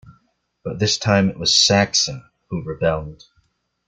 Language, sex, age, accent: English, male, 19-29, United States English